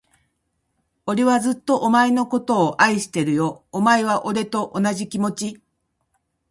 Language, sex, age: Japanese, female, 50-59